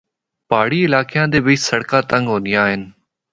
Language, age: Northern Hindko, 19-29